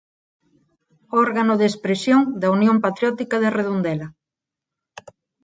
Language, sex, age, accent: Galician, female, 40-49, Neofalante